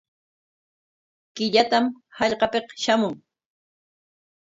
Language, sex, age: Corongo Ancash Quechua, female, 50-59